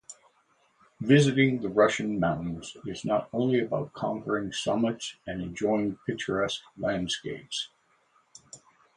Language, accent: English, United States English